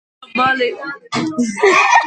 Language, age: Georgian, under 19